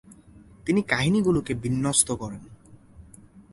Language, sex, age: Bengali, male, 19-29